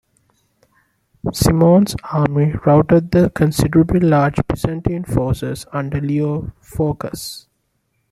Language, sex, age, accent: English, male, 19-29, India and South Asia (India, Pakistan, Sri Lanka)